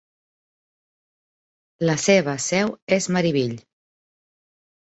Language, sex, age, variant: Catalan, female, 40-49, Central